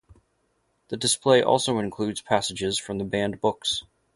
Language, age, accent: English, 30-39, United States English